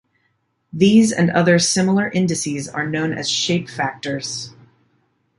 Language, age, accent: English, 19-29, United States English